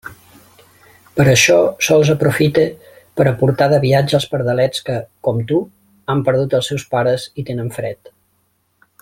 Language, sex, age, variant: Catalan, male, 30-39, Central